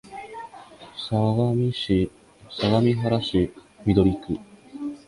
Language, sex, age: Japanese, male, under 19